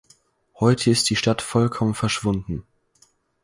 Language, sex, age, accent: German, male, under 19, Deutschland Deutsch